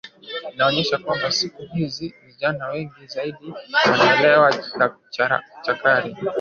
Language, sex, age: Swahili, male, 19-29